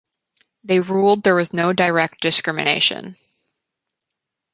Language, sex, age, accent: English, female, 30-39, United States English